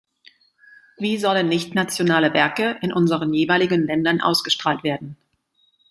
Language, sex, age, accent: German, female, 40-49, Deutschland Deutsch